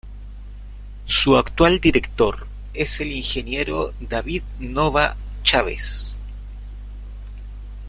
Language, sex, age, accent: Spanish, male, 30-39, Chileno: Chile, Cuyo